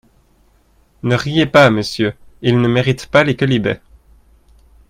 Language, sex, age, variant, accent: French, male, 19-29, Français d'Europe, Français de Suisse